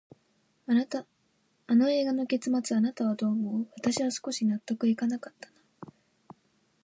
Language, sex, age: Japanese, female, 19-29